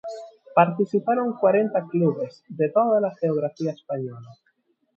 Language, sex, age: Spanish, male, 19-29